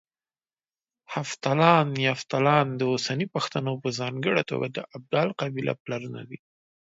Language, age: Pashto, 19-29